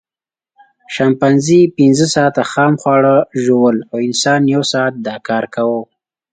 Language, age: Pashto, 19-29